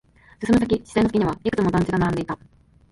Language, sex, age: Japanese, female, 19-29